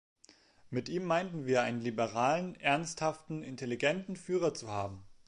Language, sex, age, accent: German, male, 19-29, Deutschland Deutsch